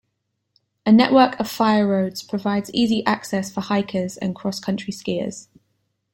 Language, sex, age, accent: English, female, 19-29, England English